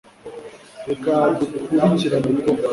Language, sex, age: Kinyarwanda, male, 19-29